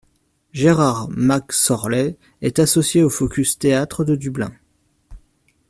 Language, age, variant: French, 19-29, Français de métropole